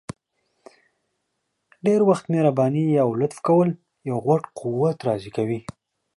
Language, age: Pashto, 19-29